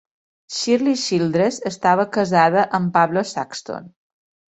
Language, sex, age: Catalan, female, 50-59